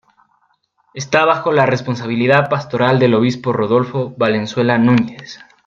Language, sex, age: Spanish, male, 19-29